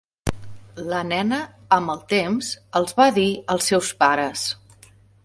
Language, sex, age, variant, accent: Catalan, female, 40-49, Central, central